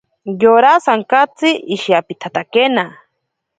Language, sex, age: Ashéninka Perené, female, 19-29